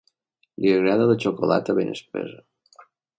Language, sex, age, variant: Catalan, male, 50-59, Balear